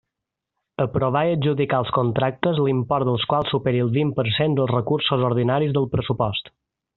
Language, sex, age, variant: Catalan, male, 19-29, Balear